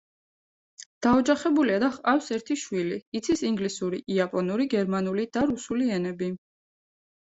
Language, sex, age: Georgian, female, 19-29